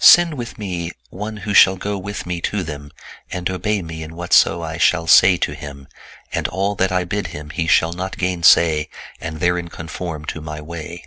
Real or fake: real